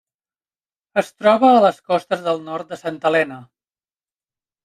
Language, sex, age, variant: Catalan, male, 30-39, Central